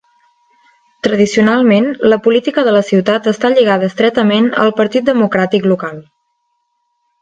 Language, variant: Catalan, Central